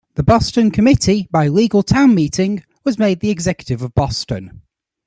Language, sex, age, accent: English, male, 19-29, England English